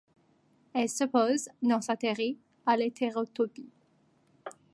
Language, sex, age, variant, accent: French, female, 19-29, Français d'Amérique du Nord, Français du Canada